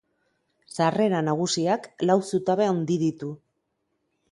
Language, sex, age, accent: Basque, female, 40-49, Mendebalekoa (Araba, Bizkaia, Gipuzkoako mendebaleko herri batzuk)